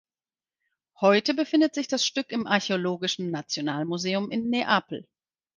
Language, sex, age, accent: German, female, 50-59, Deutschland Deutsch